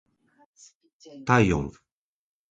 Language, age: Japanese, 40-49